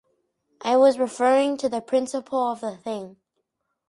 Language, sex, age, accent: English, male, under 19, United States English